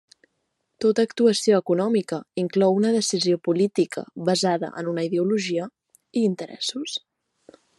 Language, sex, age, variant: Catalan, female, 19-29, Central